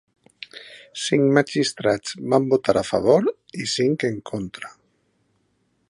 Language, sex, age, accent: Catalan, male, 40-49, valencià